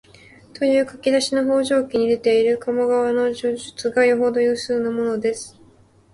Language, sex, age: Japanese, female, under 19